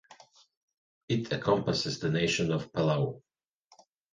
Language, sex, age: English, male, 50-59